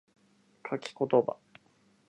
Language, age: Japanese, 19-29